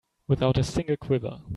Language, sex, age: English, male, 19-29